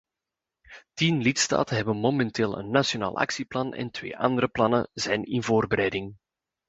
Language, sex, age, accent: Dutch, male, 30-39, Belgisch Nederlands